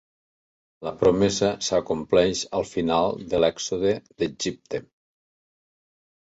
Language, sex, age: Catalan, male, 60-69